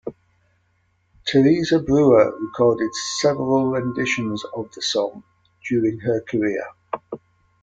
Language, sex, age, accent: English, male, 50-59, England English